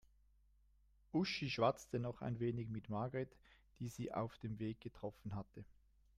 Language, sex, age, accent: German, male, 50-59, Schweizerdeutsch